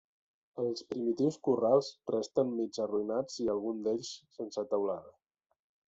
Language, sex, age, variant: Catalan, male, 30-39, Central